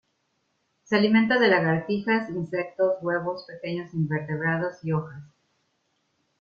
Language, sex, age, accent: Spanish, female, 40-49, México